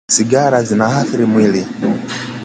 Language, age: Swahili, 19-29